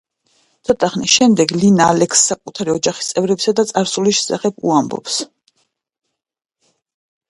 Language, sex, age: Georgian, female, 30-39